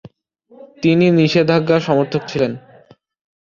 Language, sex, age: Bengali, male, 19-29